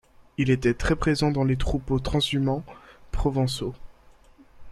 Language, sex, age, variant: French, male, under 19, Français de métropole